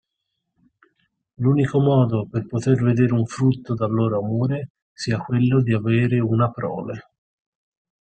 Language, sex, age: Italian, male, 30-39